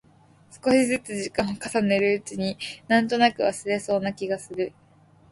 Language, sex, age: Japanese, female, under 19